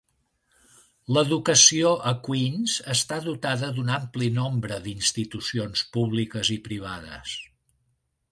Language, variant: Catalan, Central